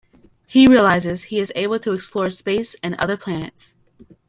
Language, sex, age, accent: English, female, under 19, United States English